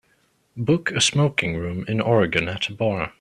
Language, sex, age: English, male, 19-29